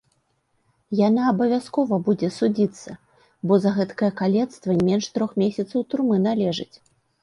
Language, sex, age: Belarusian, female, 40-49